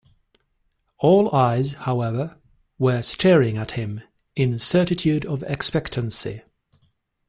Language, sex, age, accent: English, male, 40-49, England English